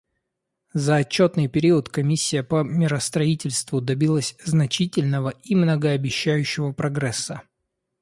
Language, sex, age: Russian, male, 30-39